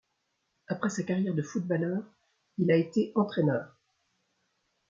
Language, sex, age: French, female, 60-69